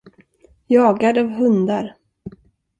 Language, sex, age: Swedish, female, 40-49